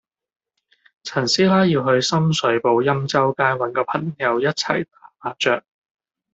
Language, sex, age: Cantonese, male, 19-29